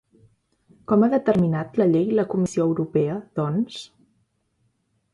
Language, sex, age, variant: Catalan, female, 19-29, Central